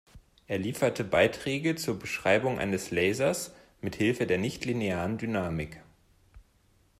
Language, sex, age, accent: German, male, 19-29, Deutschland Deutsch